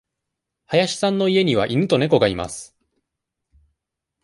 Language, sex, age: Japanese, male, 19-29